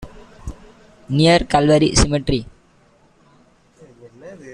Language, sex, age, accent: English, male, 19-29, India and South Asia (India, Pakistan, Sri Lanka)